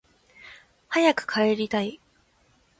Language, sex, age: Japanese, female, under 19